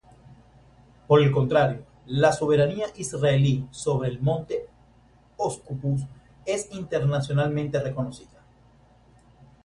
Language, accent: Spanish, Caribe: Cuba, Venezuela, Puerto Rico, República Dominicana, Panamá, Colombia caribeña, México caribeño, Costa del golfo de México